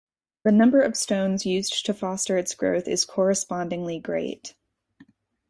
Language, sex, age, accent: English, female, 19-29, United States English